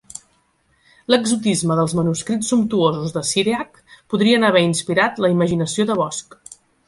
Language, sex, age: Catalan, female, 40-49